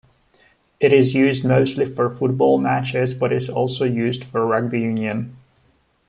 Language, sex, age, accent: English, male, 19-29, England English